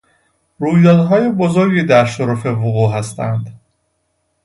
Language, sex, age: Persian, male, 30-39